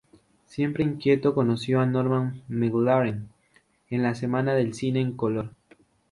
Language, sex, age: Spanish, male, under 19